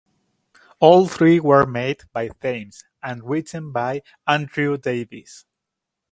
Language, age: English, 19-29